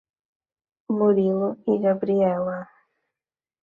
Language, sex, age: Portuguese, female, 19-29